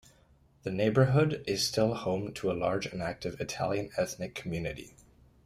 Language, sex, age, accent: English, male, 19-29, Canadian English